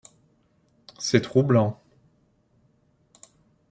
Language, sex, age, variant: French, male, 30-39, Français de métropole